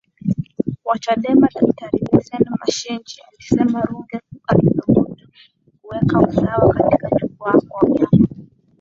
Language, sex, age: Swahili, female, 19-29